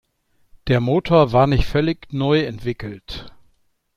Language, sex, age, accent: German, male, 60-69, Deutschland Deutsch